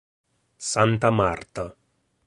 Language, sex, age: Italian, male, 30-39